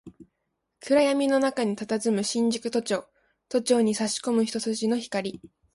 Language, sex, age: Japanese, female, 19-29